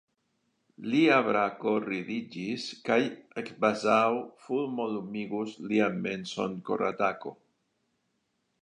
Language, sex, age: Esperanto, male, 60-69